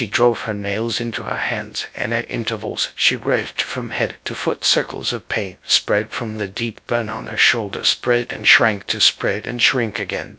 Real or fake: fake